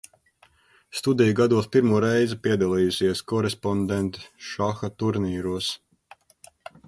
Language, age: Latvian, 40-49